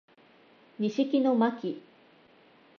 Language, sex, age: Japanese, female, 30-39